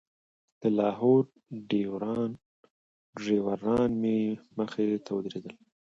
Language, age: Pashto, 19-29